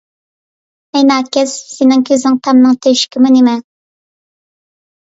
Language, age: Uyghur, under 19